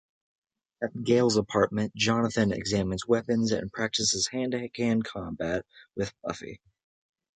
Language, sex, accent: English, male, United States English